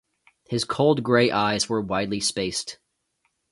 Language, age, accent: English, 19-29, United States English